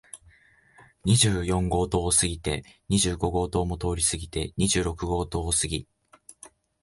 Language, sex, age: Japanese, male, under 19